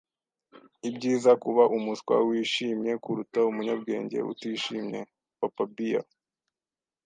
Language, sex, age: Kinyarwanda, male, 19-29